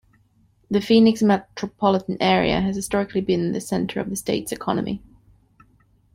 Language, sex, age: English, female, 30-39